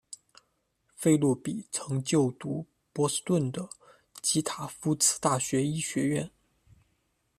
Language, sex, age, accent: Chinese, male, 19-29, 出生地：湖北省